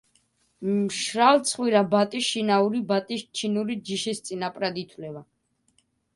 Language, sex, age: Georgian, male, under 19